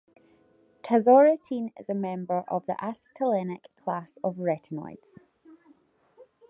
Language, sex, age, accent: English, female, 19-29, Scottish English